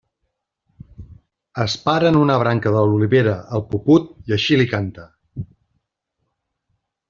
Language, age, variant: Catalan, 40-49, Central